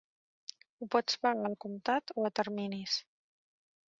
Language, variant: Catalan, Central